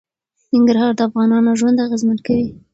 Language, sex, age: Pashto, female, 19-29